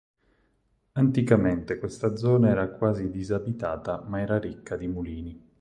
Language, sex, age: Italian, male, 19-29